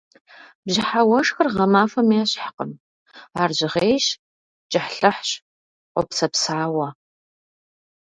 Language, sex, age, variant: Kabardian, female, 30-39, Адыгэбзэ (Къэбэрдей, Кирил, псоми зэдай)